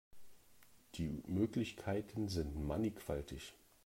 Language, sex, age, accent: German, male, 50-59, Deutschland Deutsch